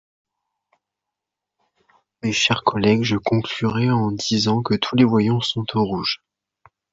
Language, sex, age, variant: French, male, under 19, Français de métropole